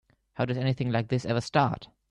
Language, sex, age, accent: English, male, under 19, England English